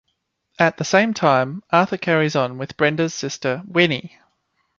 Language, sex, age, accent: English, male, 30-39, Australian English